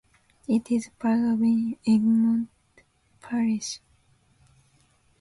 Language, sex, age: English, female, 19-29